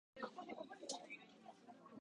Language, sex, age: Japanese, female, 19-29